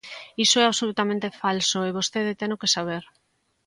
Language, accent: Galician, Normativo (estándar)